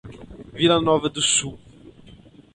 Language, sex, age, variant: Portuguese, male, 19-29, Portuguese (Brasil)